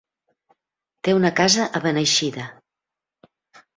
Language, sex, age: Catalan, female, 60-69